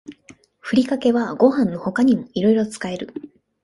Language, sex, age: Japanese, male, 19-29